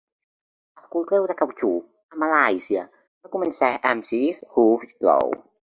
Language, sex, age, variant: Catalan, male, under 19, Central